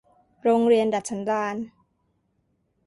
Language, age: Thai, 19-29